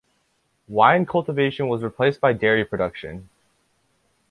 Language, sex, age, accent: English, male, under 19, United States English